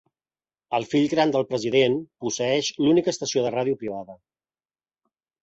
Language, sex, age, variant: Catalan, male, 40-49, Central